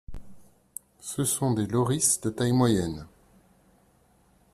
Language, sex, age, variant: French, male, 40-49, Français de métropole